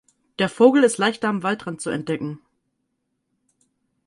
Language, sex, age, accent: German, female, 19-29, Deutschland Deutsch